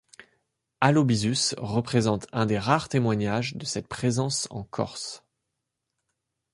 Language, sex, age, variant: French, male, 30-39, Français de métropole